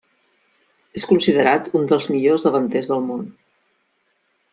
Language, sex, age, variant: Catalan, female, 50-59, Central